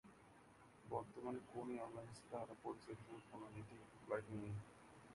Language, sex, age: Bengali, male, 19-29